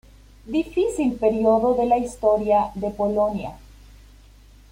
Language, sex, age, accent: Spanish, female, 30-39, Andino-Pacífico: Colombia, Perú, Ecuador, oeste de Bolivia y Venezuela andina